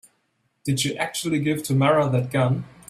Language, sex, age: English, male, 19-29